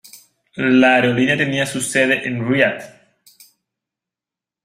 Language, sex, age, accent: Spanish, male, 19-29, Andino-Pacífico: Colombia, Perú, Ecuador, oeste de Bolivia y Venezuela andina